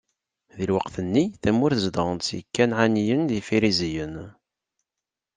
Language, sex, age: Kabyle, male, 30-39